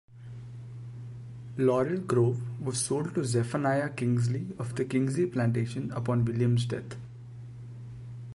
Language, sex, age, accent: English, male, 19-29, India and South Asia (India, Pakistan, Sri Lanka)